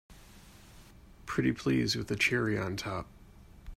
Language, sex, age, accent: English, male, 40-49, United States English